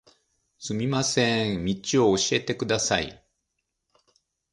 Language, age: Japanese, 50-59